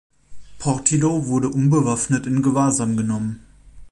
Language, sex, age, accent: German, male, 19-29, Deutschland Deutsch